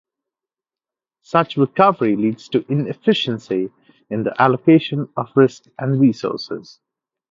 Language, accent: English, India and South Asia (India, Pakistan, Sri Lanka)